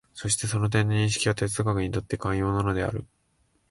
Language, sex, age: Japanese, male, 19-29